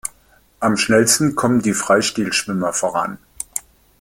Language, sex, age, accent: German, male, 50-59, Deutschland Deutsch